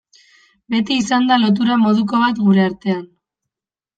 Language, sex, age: Basque, female, 19-29